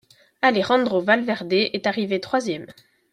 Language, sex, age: French, female, 30-39